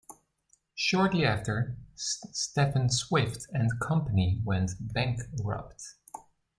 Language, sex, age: English, male, 30-39